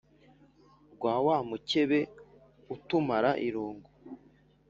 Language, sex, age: Kinyarwanda, male, 19-29